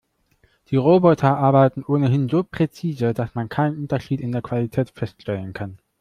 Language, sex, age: German, male, 19-29